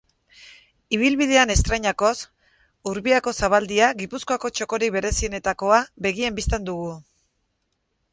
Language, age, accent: Basque, 50-59, Mendebalekoa (Araba, Bizkaia, Gipuzkoako mendebaleko herri batzuk)